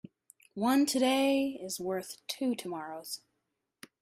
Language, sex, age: English, female, 30-39